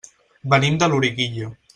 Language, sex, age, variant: Catalan, male, 19-29, Central